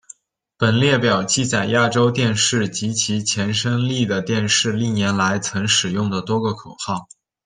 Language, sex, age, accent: Chinese, male, 19-29, 出生地：山西省